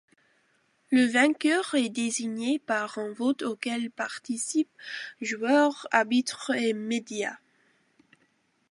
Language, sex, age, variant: French, female, under 19, Français de métropole